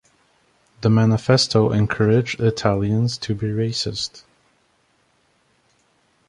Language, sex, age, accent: English, male, 19-29, United States English